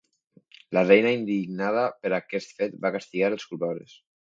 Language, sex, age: Catalan, male, 30-39